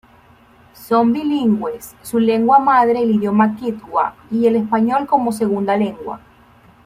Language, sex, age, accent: Spanish, female, 19-29, Caribe: Cuba, Venezuela, Puerto Rico, República Dominicana, Panamá, Colombia caribeña, México caribeño, Costa del golfo de México